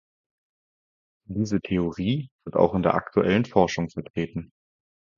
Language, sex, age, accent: German, male, 30-39, Deutschland Deutsch